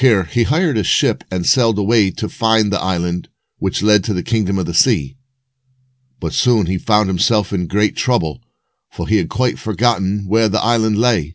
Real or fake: real